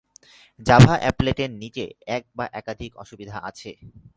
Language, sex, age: Bengali, male, 19-29